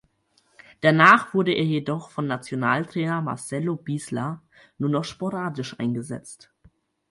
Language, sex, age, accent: German, male, under 19, Deutschland Deutsch